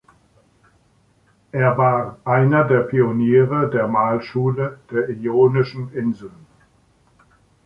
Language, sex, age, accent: German, male, 60-69, Deutschland Deutsch